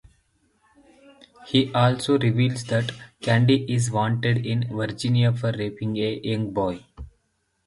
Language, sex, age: English, male, 19-29